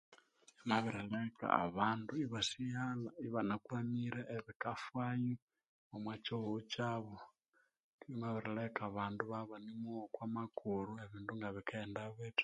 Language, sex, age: Konzo, male, 19-29